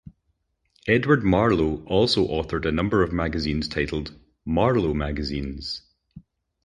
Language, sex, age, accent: English, male, 30-39, Scottish English